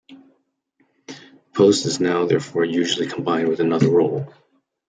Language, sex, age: English, male, 19-29